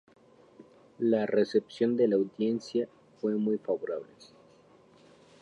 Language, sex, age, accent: Spanish, male, 19-29, México